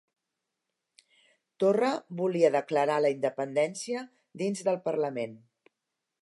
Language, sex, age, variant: Catalan, female, 60-69, Central